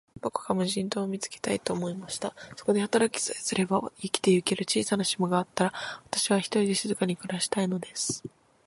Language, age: Japanese, under 19